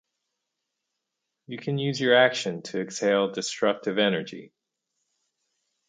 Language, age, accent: English, 30-39, United States English